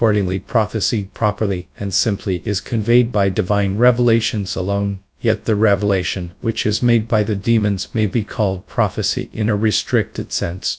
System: TTS, GradTTS